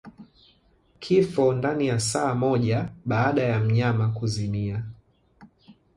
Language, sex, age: Swahili, male, 30-39